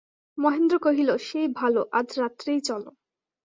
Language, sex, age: Bengali, female, 19-29